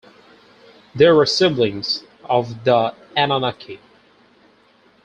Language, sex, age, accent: English, male, 19-29, England English